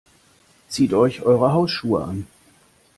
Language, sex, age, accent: German, male, 30-39, Deutschland Deutsch